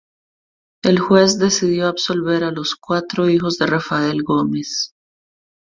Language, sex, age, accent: Spanish, female, 40-49, América central